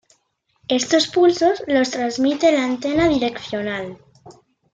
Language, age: Spanish, under 19